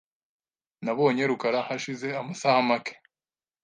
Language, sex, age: Kinyarwanda, male, 19-29